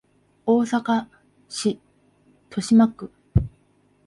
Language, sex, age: Japanese, female, 19-29